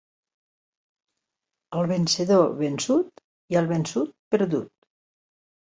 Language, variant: Catalan, Nord-Occidental